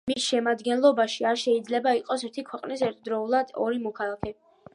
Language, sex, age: Georgian, female, under 19